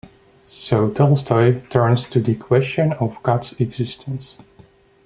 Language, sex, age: English, male, 19-29